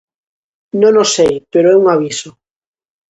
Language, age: Galician, under 19